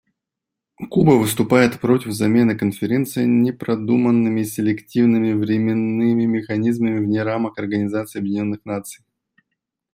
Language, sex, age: Russian, male, 19-29